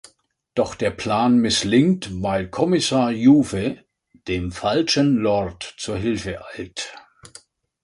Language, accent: German, Deutschland Deutsch